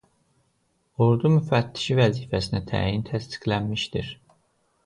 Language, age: Azerbaijani, 30-39